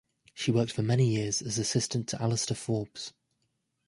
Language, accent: English, England English